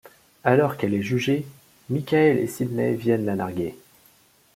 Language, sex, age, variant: French, male, 30-39, Français de métropole